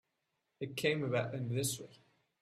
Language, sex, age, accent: English, male, 19-29, United States English